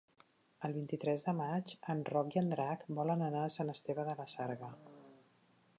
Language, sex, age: Catalan, female, 40-49